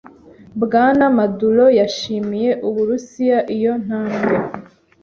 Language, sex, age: Kinyarwanda, female, 19-29